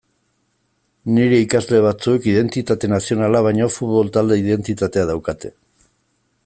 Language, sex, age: Basque, male, 50-59